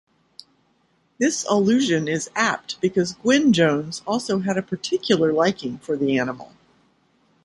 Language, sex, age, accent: English, female, 60-69, United States English